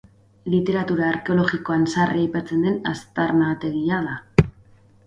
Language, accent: Basque, Mendebalekoa (Araba, Bizkaia, Gipuzkoako mendebaleko herri batzuk)